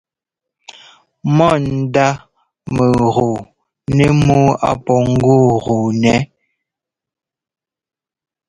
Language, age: Ngomba, 19-29